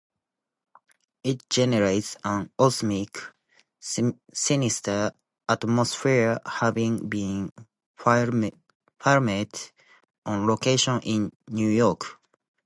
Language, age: English, under 19